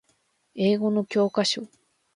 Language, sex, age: Japanese, female, 19-29